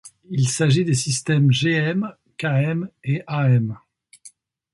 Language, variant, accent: French, Français de métropole, Parisien